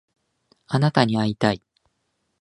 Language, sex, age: Japanese, male, 19-29